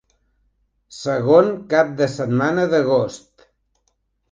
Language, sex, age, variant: Catalan, male, 70-79, Central